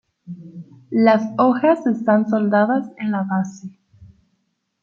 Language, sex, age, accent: Spanish, female, 19-29, México